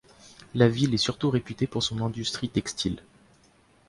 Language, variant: French, Français de métropole